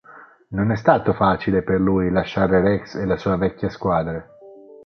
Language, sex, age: Italian, male, 40-49